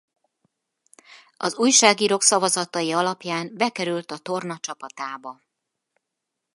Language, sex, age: Hungarian, female, 50-59